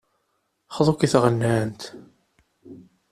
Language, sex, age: Kabyle, male, 30-39